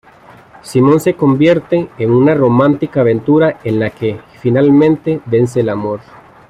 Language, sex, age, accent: Spanish, male, 30-39, América central